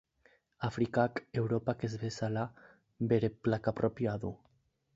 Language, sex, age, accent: Basque, male, 19-29, Mendebalekoa (Araba, Bizkaia, Gipuzkoako mendebaleko herri batzuk)